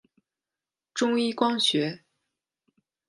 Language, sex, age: Chinese, female, 19-29